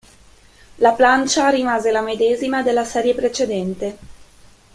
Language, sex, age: Italian, female, 19-29